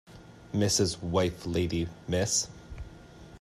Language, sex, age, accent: English, male, 19-29, Canadian English